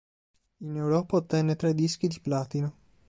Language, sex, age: Italian, male, 19-29